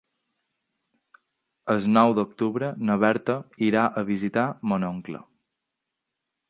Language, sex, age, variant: Catalan, male, under 19, Balear